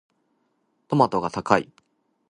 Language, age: Japanese, 19-29